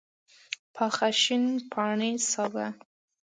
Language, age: Pashto, 19-29